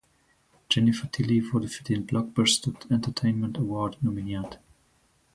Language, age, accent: German, 19-29, Deutschland Deutsch